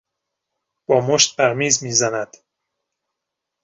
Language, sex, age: Persian, male, 30-39